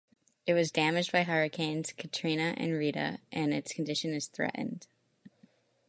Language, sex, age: English, female, under 19